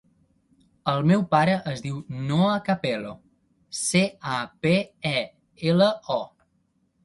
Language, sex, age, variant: Catalan, male, 19-29, Central